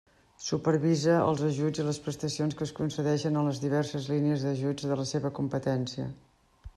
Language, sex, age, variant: Catalan, female, 50-59, Central